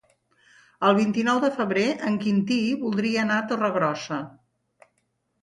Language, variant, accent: Catalan, Central, central